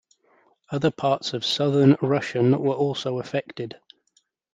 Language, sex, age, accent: English, male, 30-39, England English